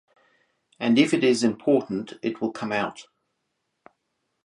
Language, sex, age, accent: English, male, 50-59, Australian English